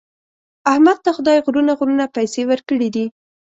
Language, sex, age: Pashto, female, 19-29